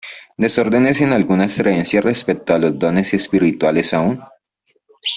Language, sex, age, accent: Spanish, male, 19-29, Andino-Pacífico: Colombia, Perú, Ecuador, oeste de Bolivia y Venezuela andina